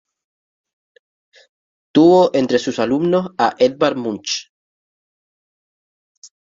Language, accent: Spanish, España: Islas Canarias